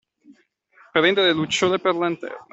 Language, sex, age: Italian, male, 19-29